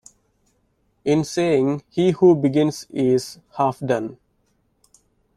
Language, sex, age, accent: English, male, 30-39, India and South Asia (India, Pakistan, Sri Lanka)